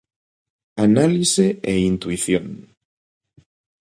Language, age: Galician, 30-39